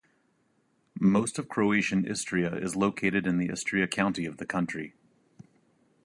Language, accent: English, United States English